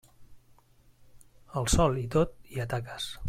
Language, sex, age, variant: Catalan, male, 40-49, Central